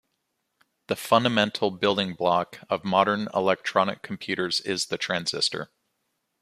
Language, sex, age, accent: English, male, 40-49, United States English